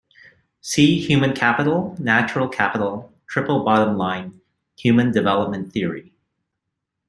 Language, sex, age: English, male, 40-49